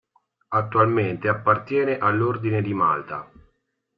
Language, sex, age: Italian, male, 40-49